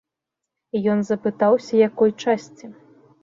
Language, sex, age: Belarusian, female, 19-29